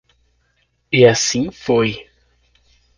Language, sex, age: Portuguese, male, 30-39